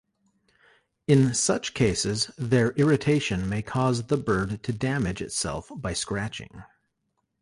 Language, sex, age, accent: English, male, 40-49, United States English